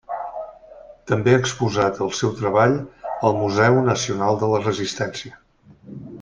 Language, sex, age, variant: Catalan, male, 60-69, Central